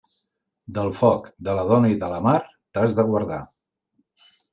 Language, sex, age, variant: Catalan, male, 40-49, Central